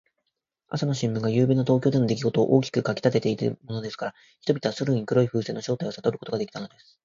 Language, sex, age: Japanese, male, 19-29